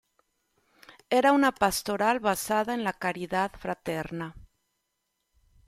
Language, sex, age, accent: Spanish, female, 40-49, México